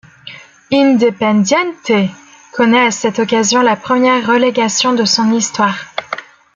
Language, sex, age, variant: French, female, 19-29, Français de métropole